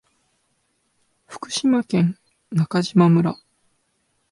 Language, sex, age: Japanese, male, 19-29